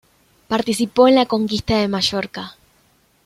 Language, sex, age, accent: Spanish, female, 19-29, Rioplatense: Argentina, Uruguay, este de Bolivia, Paraguay